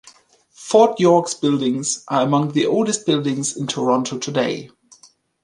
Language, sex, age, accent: English, male, 40-49, England English